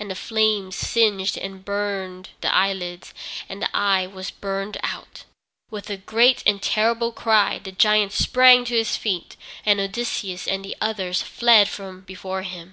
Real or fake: real